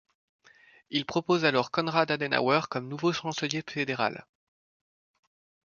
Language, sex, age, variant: French, male, 30-39, Français de métropole